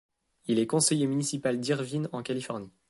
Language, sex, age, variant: French, male, 19-29, Français de métropole